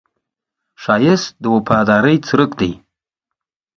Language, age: Pashto, 19-29